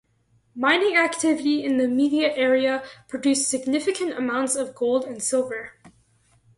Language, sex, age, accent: English, female, under 19, United States English